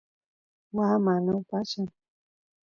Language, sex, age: Santiago del Estero Quichua, female, 50-59